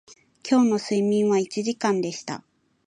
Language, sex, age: Japanese, female, 19-29